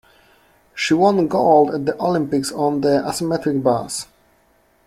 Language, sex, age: English, male, 30-39